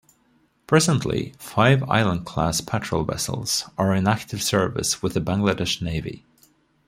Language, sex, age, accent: English, male, 30-39, United States English